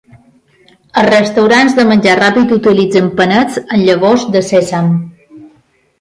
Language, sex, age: Catalan, female, 50-59